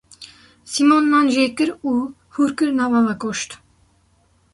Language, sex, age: Kurdish, female, 19-29